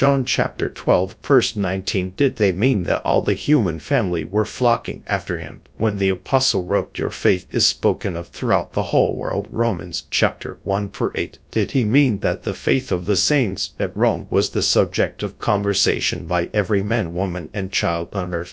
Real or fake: fake